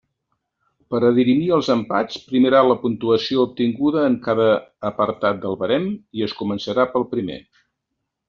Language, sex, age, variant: Catalan, male, 70-79, Central